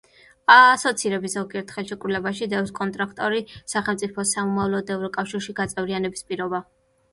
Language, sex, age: Georgian, female, 19-29